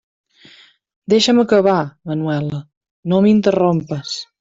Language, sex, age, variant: Catalan, female, 30-39, Central